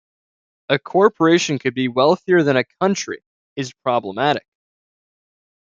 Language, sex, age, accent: English, male, under 19, Canadian English